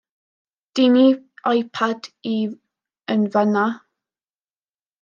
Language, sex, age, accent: Welsh, female, under 19, Y Deyrnas Unedig Cymraeg